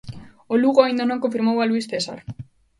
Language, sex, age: Galician, female, 19-29